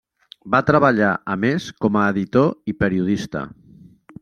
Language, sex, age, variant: Catalan, male, 50-59, Central